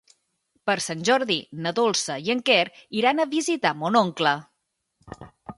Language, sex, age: Catalan, female, 30-39